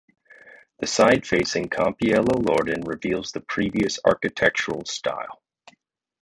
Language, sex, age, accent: English, male, 30-39, United States English